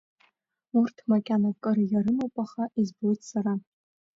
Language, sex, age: Abkhazian, female, under 19